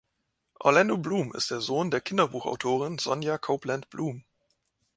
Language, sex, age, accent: German, male, 19-29, Deutschland Deutsch